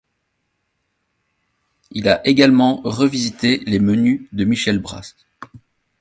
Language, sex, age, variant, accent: French, male, 40-49, Français d'Europe, Français de Belgique